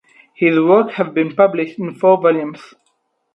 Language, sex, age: English, male, 19-29